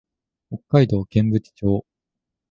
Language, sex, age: Japanese, male, 19-29